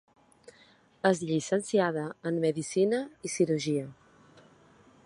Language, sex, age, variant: Catalan, female, 30-39, Balear